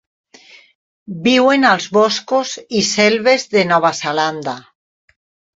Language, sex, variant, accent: Catalan, female, Central, Barceloní